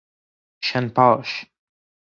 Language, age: Persian, 19-29